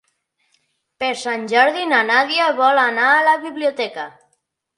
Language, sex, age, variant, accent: Catalan, male, under 19, Nord-Occidental, Tortosí